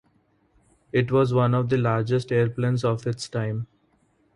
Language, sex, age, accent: English, male, 19-29, India and South Asia (India, Pakistan, Sri Lanka)